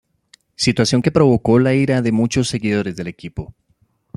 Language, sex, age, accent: Spanish, male, 30-39, Andino-Pacífico: Colombia, Perú, Ecuador, oeste de Bolivia y Venezuela andina